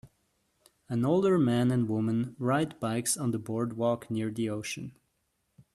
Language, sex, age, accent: English, male, 30-39, United States English